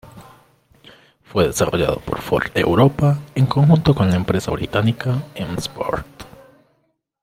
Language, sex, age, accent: Spanish, male, 19-29, Andino-Pacífico: Colombia, Perú, Ecuador, oeste de Bolivia y Venezuela andina